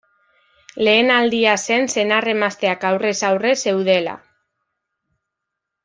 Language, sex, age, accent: Basque, female, 19-29, Mendebalekoa (Araba, Bizkaia, Gipuzkoako mendebaleko herri batzuk)